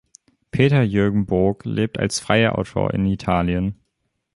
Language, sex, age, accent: German, male, under 19, Deutschland Deutsch